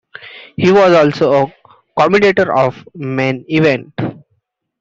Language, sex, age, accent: English, male, 19-29, India and South Asia (India, Pakistan, Sri Lanka)